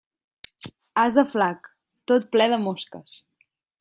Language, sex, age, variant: Catalan, female, under 19, Central